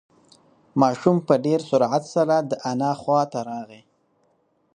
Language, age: Pashto, 19-29